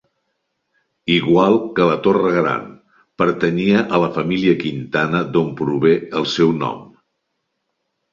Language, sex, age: Catalan, male, 60-69